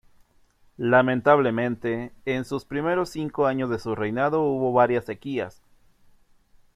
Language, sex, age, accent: Spanish, male, 30-39, México